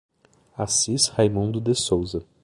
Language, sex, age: Portuguese, male, 30-39